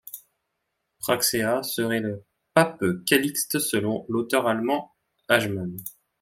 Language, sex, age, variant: French, male, 19-29, Français de métropole